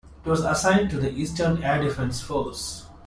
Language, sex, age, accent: English, male, 30-39, India and South Asia (India, Pakistan, Sri Lanka)